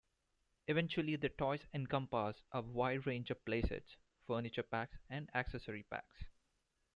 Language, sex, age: English, male, 19-29